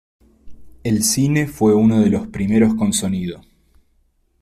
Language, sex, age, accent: Spanish, male, 30-39, Rioplatense: Argentina, Uruguay, este de Bolivia, Paraguay